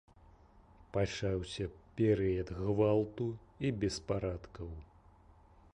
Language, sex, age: Belarusian, male, 40-49